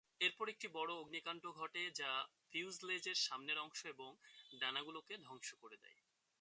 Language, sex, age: Bengali, male, 19-29